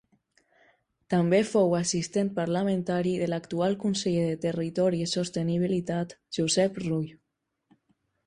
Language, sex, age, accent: Catalan, female, under 19, valencià